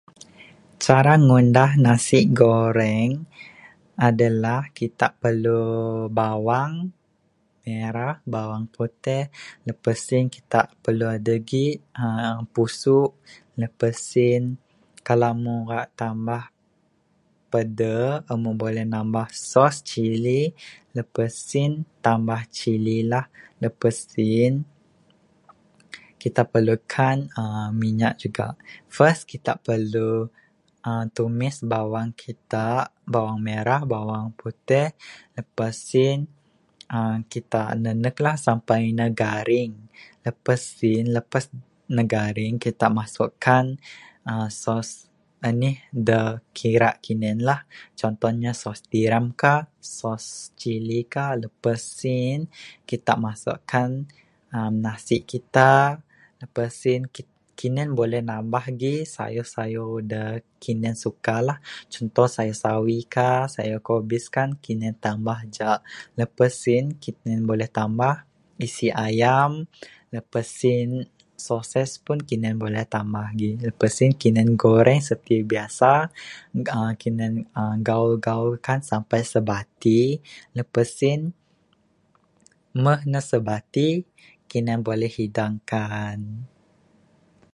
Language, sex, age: Bukar-Sadung Bidayuh, male, 19-29